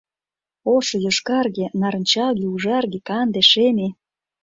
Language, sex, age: Mari, female, 30-39